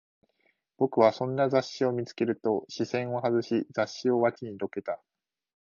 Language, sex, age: Japanese, male, 19-29